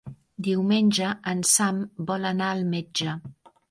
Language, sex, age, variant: Catalan, female, 50-59, Septentrional